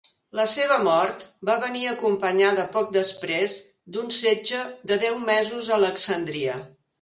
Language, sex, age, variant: Catalan, female, 60-69, Central